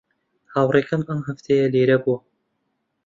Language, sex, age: Central Kurdish, male, 19-29